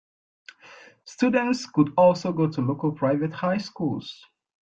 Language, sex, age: English, male, 30-39